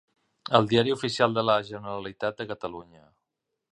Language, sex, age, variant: Catalan, male, 50-59, Central